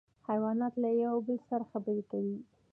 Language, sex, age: Pashto, female, under 19